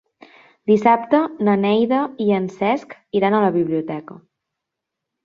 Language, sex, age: Catalan, female, 19-29